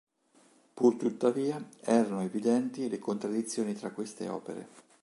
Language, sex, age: Italian, male, 50-59